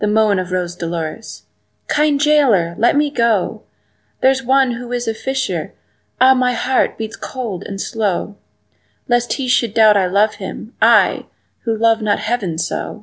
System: none